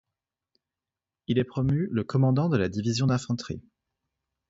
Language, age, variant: French, 30-39, Français de métropole